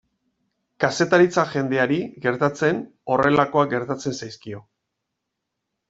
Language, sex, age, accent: Basque, male, 40-49, Mendebalekoa (Araba, Bizkaia, Gipuzkoako mendebaleko herri batzuk)